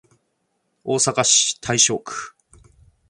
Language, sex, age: Japanese, male, 30-39